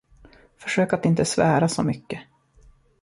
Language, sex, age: Swedish, male, 30-39